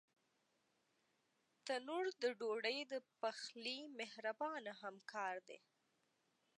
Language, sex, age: Pashto, female, 19-29